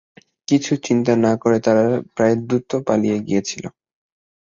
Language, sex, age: Bengali, male, under 19